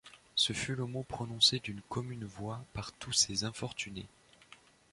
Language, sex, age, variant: French, male, 19-29, Français de métropole